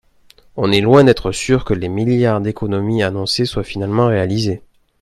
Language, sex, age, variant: French, male, 19-29, Français de métropole